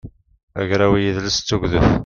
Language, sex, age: Kabyle, male, 50-59